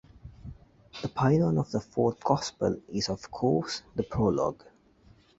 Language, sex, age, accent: English, male, 19-29, England English